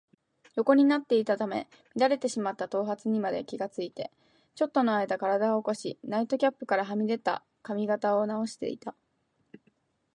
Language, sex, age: Japanese, female, 19-29